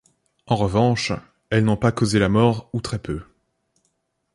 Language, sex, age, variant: French, male, under 19, Français de métropole